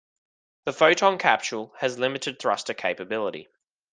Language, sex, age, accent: English, male, 19-29, Australian English